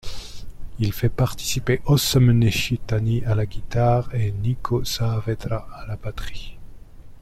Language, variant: French, Français de métropole